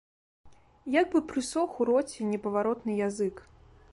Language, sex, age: Belarusian, female, 19-29